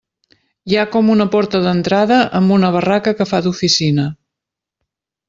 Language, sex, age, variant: Catalan, female, 50-59, Central